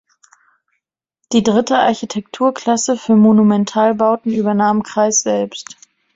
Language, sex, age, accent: German, female, 30-39, Deutschland Deutsch